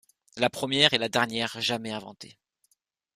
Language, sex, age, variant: French, male, 19-29, Français de métropole